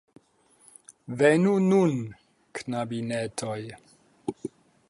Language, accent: Esperanto, Internacia